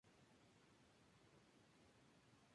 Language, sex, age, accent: Spanish, male, 19-29, México